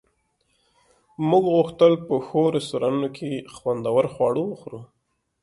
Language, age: Pashto, 19-29